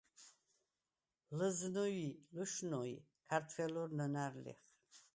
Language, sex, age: Svan, female, 70-79